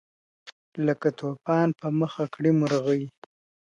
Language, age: Pashto, 19-29